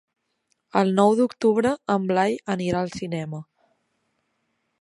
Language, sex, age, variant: Catalan, female, 19-29, Central